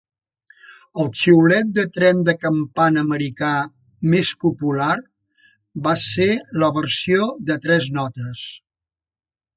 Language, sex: Catalan, male